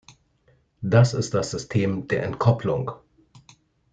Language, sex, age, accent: German, male, 40-49, Deutschland Deutsch